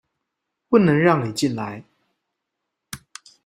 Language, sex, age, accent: Chinese, male, 30-39, 出生地：高雄市